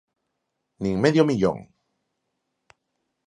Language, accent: Galician, Normativo (estándar)